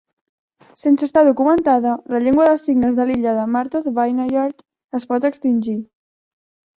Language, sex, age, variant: Catalan, female, under 19, Central